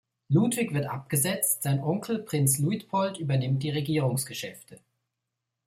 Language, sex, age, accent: German, male, 30-39, Deutschland Deutsch